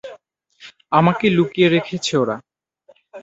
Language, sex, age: Bengali, male, 19-29